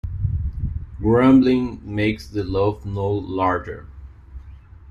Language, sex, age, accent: English, male, 30-39, United States English